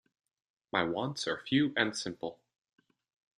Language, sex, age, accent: English, male, 19-29, Canadian English